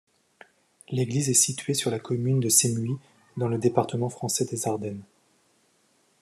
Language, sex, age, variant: French, male, 30-39, Français de métropole